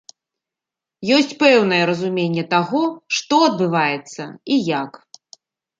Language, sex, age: Belarusian, female, 40-49